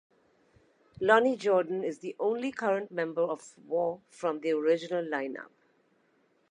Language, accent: English, India and South Asia (India, Pakistan, Sri Lanka)